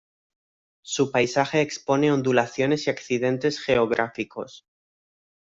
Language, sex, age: Spanish, male, 19-29